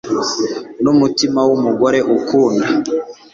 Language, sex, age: Kinyarwanda, male, 19-29